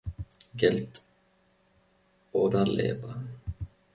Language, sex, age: German, male, 30-39